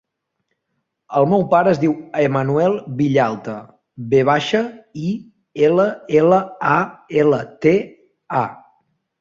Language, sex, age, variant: Catalan, male, 19-29, Central